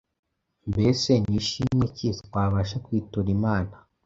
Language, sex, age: Kinyarwanda, male, under 19